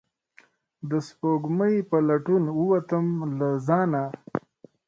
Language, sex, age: Pashto, male, 30-39